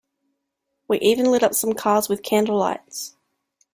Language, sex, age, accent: English, female, 19-29, Australian English